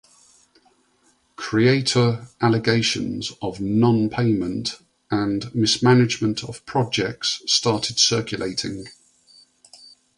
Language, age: English, 60-69